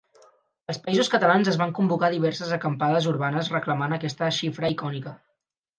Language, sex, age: Catalan, male, 19-29